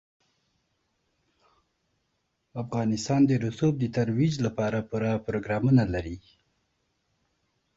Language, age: Pashto, 19-29